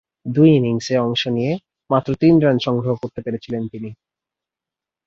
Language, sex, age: Bengali, male, 19-29